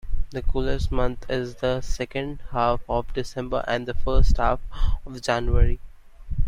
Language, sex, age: English, male, 19-29